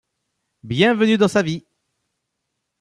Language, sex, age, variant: French, male, 40-49, Français de métropole